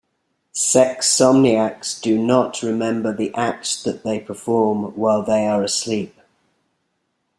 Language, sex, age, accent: English, male, 40-49, England English